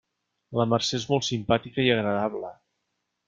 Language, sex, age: Catalan, male, 40-49